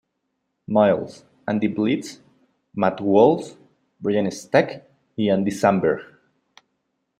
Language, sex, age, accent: Spanish, male, under 19, México